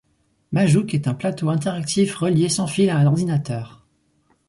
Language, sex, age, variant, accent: French, male, 19-29, Français de métropole, Français de l'est de la France